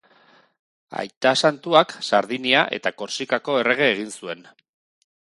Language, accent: Basque, Erdialdekoa edo Nafarra (Gipuzkoa, Nafarroa)